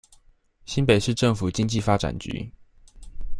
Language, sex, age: Chinese, male, 19-29